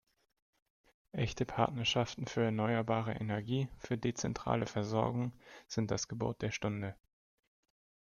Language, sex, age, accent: German, male, 19-29, Deutschland Deutsch